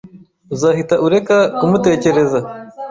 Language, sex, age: Kinyarwanda, male, 30-39